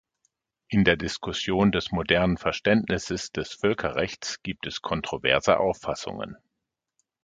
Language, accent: German, Deutschland Deutsch